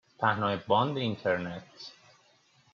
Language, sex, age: Persian, male, 19-29